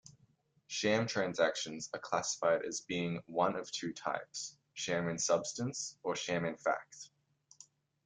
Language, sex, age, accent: English, male, under 19, Australian English